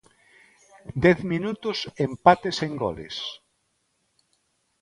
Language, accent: Galician, Neofalante